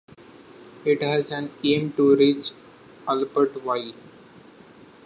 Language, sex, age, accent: English, male, 19-29, India and South Asia (India, Pakistan, Sri Lanka)